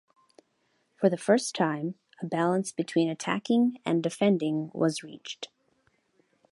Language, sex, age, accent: English, female, 40-49, United States English